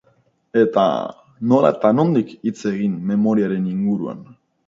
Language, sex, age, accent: Basque, male, 19-29, Mendebalekoa (Araba, Bizkaia, Gipuzkoako mendebaleko herri batzuk)